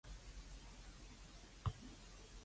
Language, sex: Cantonese, female